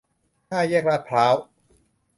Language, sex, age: Thai, male, 19-29